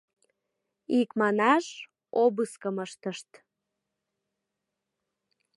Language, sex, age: Mari, female, 19-29